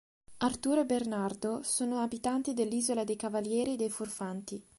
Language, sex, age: Italian, female, 19-29